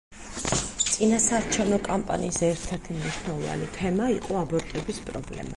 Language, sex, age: Georgian, female, 40-49